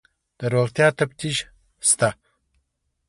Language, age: Pashto, 30-39